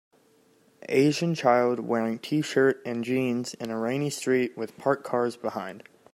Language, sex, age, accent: English, male, under 19, United States English